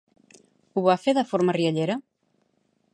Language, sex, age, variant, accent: Catalan, female, 40-49, Central, central